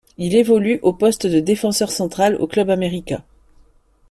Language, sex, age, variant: French, female, 40-49, Français de métropole